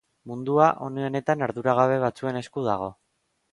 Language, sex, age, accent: Basque, male, 19-29, Erdialdekoa edo Nafarra (Gipuzkoa, Nafarroa)